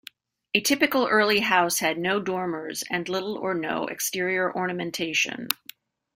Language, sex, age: English, female, 50-59